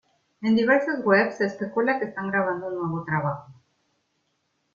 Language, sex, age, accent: Spanish, female, 40-49, México